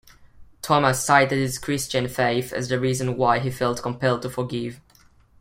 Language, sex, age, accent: English, male, under 19, England English